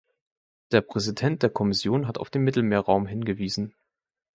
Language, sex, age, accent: German, male, 19-29, Deutschland Deutsch